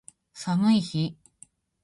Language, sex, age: Japanese, female, 40-49